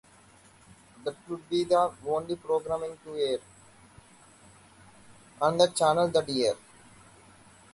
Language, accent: English, India and South Asia (India, Pakistan, Sri Lanka)